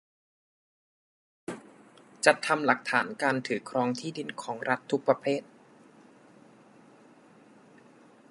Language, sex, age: Thai, male, 19-29